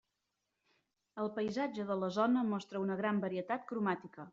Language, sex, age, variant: Catalan, female, 30-39, Central